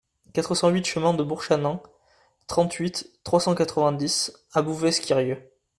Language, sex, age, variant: French, male, 19-29, Français d'Europe